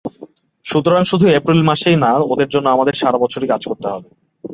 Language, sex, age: Bengali, male, 19-29